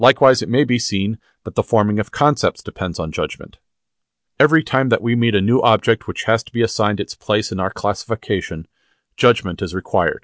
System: none